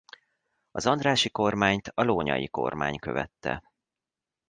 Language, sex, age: Hungarian, male, 40-49